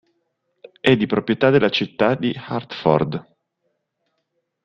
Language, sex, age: Italian, male, 30-39